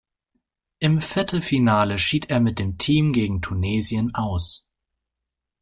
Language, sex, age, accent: German, male, 19-29, Deutschland Deutsch